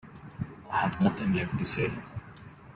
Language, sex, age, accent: English, male, 19-29, India and South Asia (India, Pakistan, Sri Lanka)